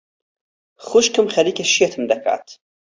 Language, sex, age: Central Kurdish, male, 30-39